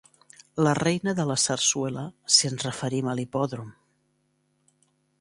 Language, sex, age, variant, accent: Catalan, female, 50-59, Central, central